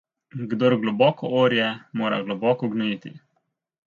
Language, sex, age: Slovenian, male, 19-29